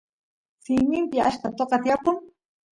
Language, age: Santiago del Estero Quichua, 30-39